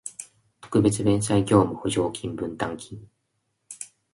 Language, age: Japanese, 19-29